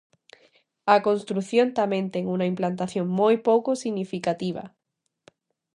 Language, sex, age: Galician, female, 19-29